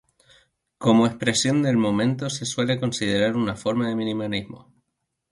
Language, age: Spanish, 19-29